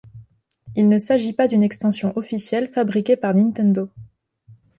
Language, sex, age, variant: French, female, 19-29, Français de métropole